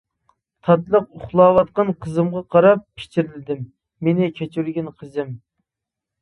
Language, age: Uyghur, 19-29